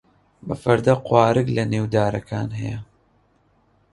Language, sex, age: Central Kurdish, male, 19-29